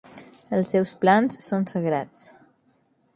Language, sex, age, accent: Catalan, female, 40-49, mallorquí